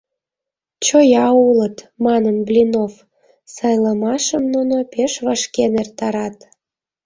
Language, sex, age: Mari, female, 19-29